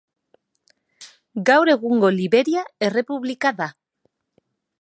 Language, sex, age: Basque, female, 30-39